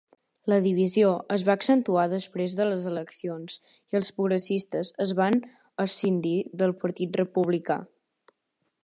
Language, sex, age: Catalan, female, under 19